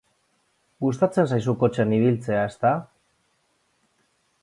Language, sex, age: Basque, male, 40-49